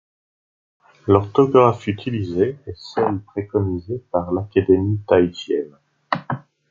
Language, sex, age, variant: French, male, 40-49, Français de métropole